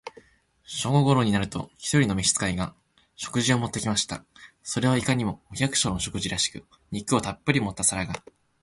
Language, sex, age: Japanese, male, 19-29